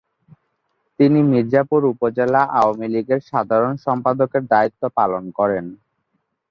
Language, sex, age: Bengali, male, 19-29